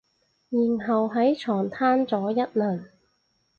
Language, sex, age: Cantonese, female, 30-39